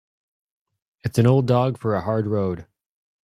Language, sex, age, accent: English, male, 30-39, United States English